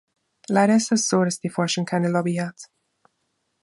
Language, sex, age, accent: German, female, 19-29, Österreichisches Deutsch